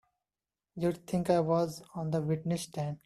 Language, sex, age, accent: English, male, 19-29, India and South Asia (India, Pakistan, Sri Lanka)